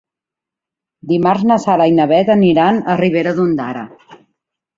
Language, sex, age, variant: Catalan, female, 40-49, Central